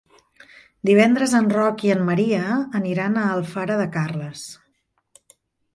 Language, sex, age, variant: Catalan, female, 40-49, Central